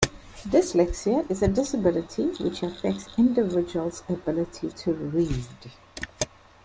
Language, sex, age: English, female, 50-59